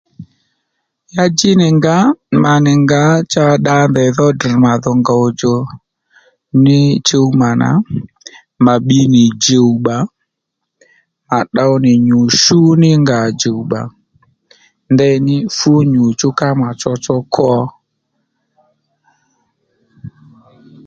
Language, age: Lendu, 40-49